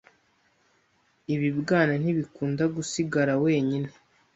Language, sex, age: Kinyarwanda, male, 19-29